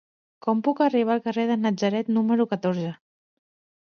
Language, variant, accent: Catalan, Central, central